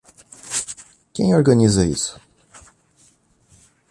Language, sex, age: Portuguese, male, 19-29